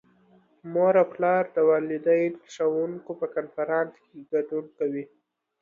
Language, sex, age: Pashto, male, 19-29